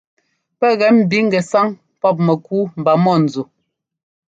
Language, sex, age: Ngomba, female, 30-39